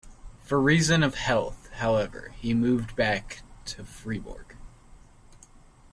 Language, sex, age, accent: English, male, 19-29, United States English